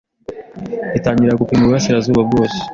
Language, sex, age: Kinyarwanda, male, 19-29